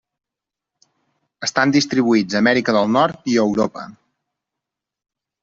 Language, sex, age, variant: Catalan, male, 30-39, Central